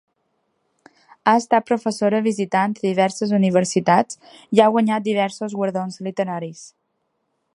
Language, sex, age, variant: Catalan, female, 19-29, Balear